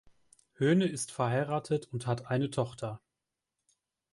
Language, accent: German, Deutschland Deutsch